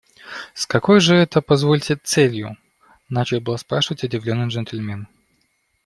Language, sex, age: Russian, male, 19-29